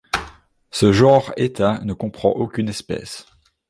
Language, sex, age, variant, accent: French, male, 30-39, Français d'Europe, Français de Belgique